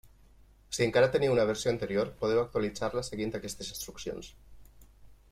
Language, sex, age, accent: Catalan, male, 30-39, valencià